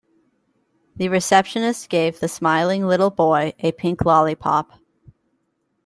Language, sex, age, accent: English, female, 19-29, United States English